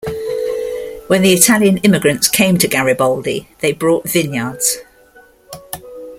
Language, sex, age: English, female, 60-69